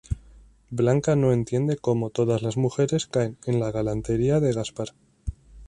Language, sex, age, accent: Spanish, male, 19-29, España: Norte peninsular (Asturias, Castilla y León, Cantabria, País Vasco, Navarra, Aragón, La Rioja, Guadalajara, Cuenca)